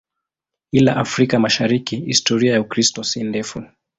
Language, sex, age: Swahili, male, 19-29